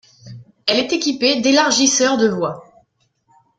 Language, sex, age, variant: French, female, 19-29, Français de métropole